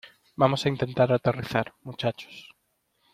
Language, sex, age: Spanish, male, 19-29